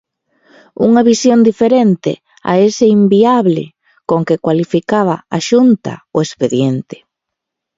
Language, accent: Galician, Normativo (estándar)